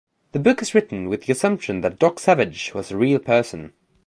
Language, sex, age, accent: English, male, under 19, England English